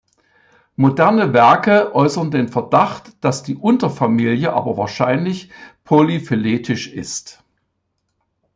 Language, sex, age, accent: German, male, 70-79, Deutschland Deutsch